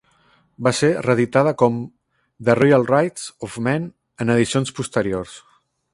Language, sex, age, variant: Catalan, male, 30-39, Central